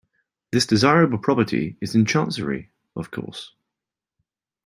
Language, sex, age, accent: English, male, 19-29, England English